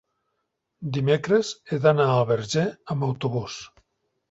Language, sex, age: Catalan, male, 60-69